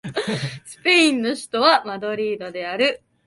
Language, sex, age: Japanese, female, 19-29